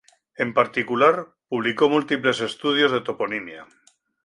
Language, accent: Spanish, España: Centro-Sur peninsular (Madrid, Toledo, Castilla-La Mancha)